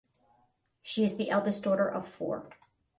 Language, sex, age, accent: English, female, 50-59, United States English